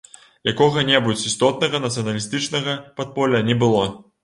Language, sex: Belarusian, male